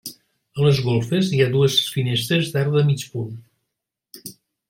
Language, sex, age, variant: Catalan, male, 60-69, Central